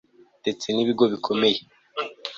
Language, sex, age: Kinyarwanda, male, under 19